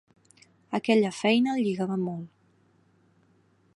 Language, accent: Catalan, central; nord-occidental